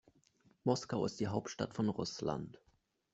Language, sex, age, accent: German, male, under 19, Deutschland Deutsch